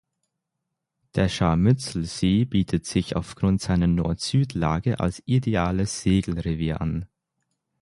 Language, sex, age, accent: German, male, 19-29, Deutschland Deutsch; Schweizerdeutsch